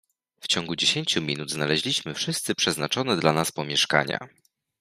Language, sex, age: Polish, male, 19-29